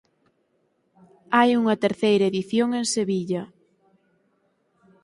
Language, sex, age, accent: Galician, female, 19-29, Atlántico (seseo e gheada)